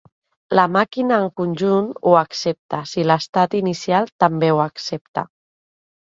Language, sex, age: Catalan, female, 30-39